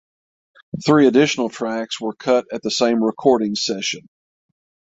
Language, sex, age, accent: English, male, 50-59, United States English; southern United States